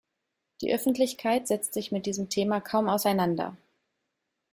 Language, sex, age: German, female, 30-39